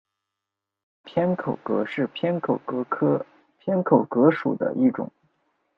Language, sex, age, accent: Chinese, male, 19-29, 出生地：湖南省